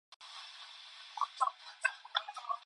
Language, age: Korean, 19-29